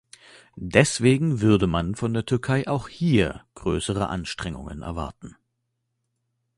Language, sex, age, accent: German, male, 19-29, Deutschland Deutsch